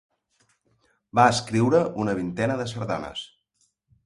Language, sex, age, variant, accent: Catalan, male, 30-39, Central, gironí